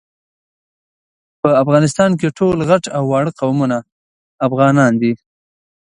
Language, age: Pashto, 30-39